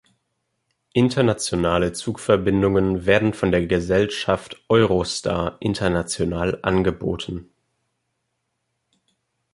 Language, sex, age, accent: German, male, 19-29, Deutschland Deutsch